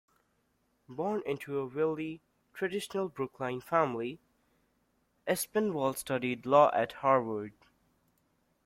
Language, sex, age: English, male, under 19